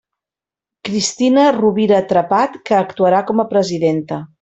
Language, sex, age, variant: Catalan, female, 50-59, Central